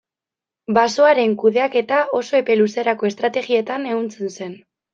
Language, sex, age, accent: Basque, female, 19-29, Mendebalekoa (Araba, Bizkaia, Gipuzkoako mendebaleko herri batzuk)